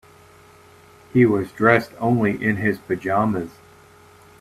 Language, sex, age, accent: English, male, 60-69, United States English